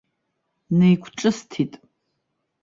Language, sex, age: Abkhazian, female, 40-49